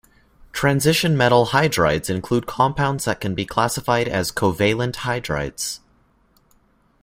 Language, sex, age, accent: English, male, 19-29, United States English